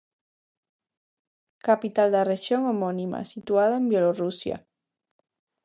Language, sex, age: Galician, female, 19-29